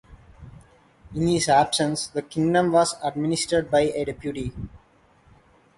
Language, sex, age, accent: English, male, 19-29, India and South Asia (India, Pakistan, Sri Lanka)